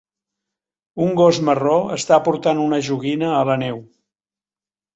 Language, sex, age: Catalan, male, 70-79